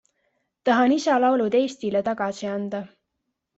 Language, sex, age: Estonian, female, 19-29